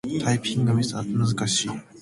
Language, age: Japanese, 19-29